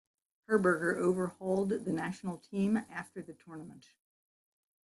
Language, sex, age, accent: English, female, 70-79, United States English